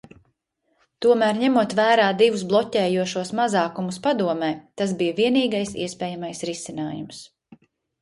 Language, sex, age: Latvian, female, 30-39